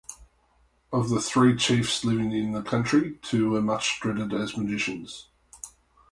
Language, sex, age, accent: English, male, 40-49, Australian English